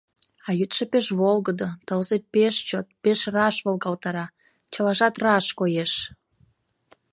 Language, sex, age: Mari, female, 19-29